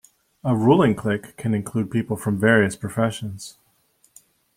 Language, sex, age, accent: English, male, 30-39, United States English